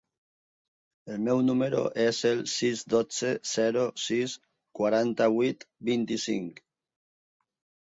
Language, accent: Catalan, valencià